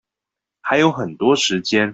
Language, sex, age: Chinese, male, 19-29